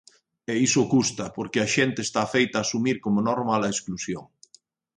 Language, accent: Galician, Central (gheada)